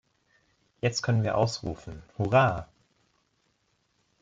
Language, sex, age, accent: German, male, 19-29, Deutschland Deutsch